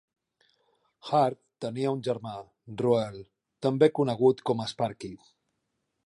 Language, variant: Catalan, Central